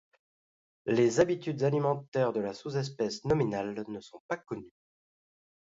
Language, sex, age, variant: French, male, 40-49, Français de métropole